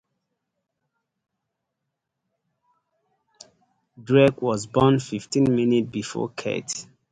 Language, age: English, 19-29